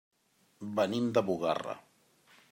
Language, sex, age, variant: Catalan, male, 40-49, Central